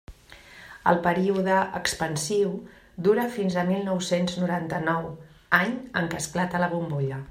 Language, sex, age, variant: Catalan, female, 50-59, Central